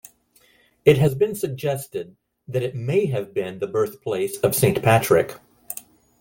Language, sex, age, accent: English, male, 40-49, United States English